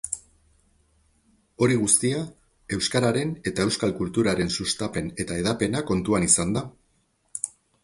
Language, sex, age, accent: Basque, male, 50-59, Mendebalekoa (Araba, Bizkaia, Gipuzkoako mendebaleko herri batzuk)